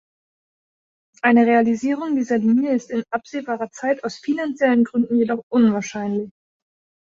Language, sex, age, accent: German, female, 19-29, Deutschland Deutsch